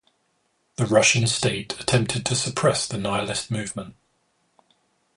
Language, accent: English, England English